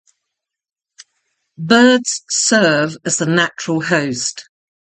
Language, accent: English, England English